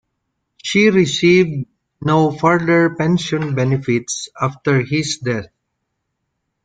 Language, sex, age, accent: English, male, 40-49, Filipino